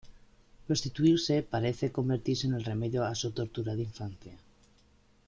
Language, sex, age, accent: Spanish, male, 30-39, España: Centro-Sur peninsular (Madrid, Toledo, Castilla-La Mancha)